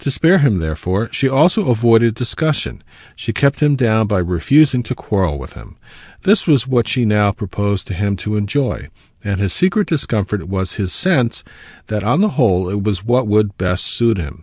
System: none